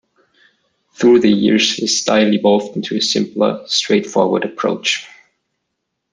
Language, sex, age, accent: English, male, 19-29, United States English